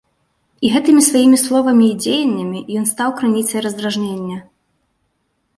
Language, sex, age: Belarusian, female, 30-39